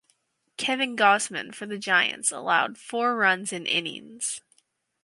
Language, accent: English, Canadian English